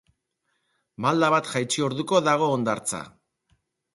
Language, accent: Basque, Erdialdekoa edo Nafarra (Gipuzkoa, Nafarroa)